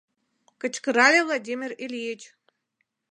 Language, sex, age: Mari, female, 30-39